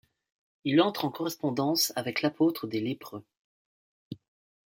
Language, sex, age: French, male, 19-29